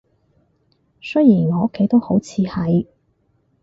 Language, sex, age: Cantonese, female, 30-39